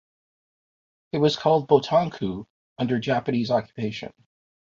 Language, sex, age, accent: English, male, 40-49, Canadian English